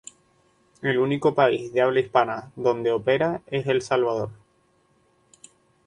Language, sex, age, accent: Spanish, male, 19-29, España: Islas Canarias